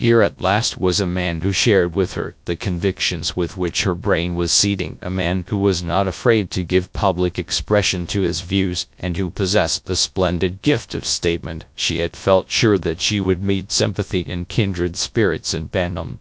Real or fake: fake